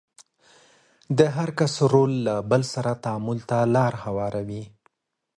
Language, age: Pashto, 30-39